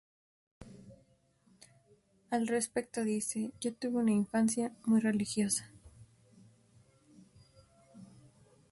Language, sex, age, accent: Spanish, female, 19-29, México